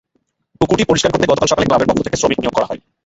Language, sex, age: Bengali, male, 19-29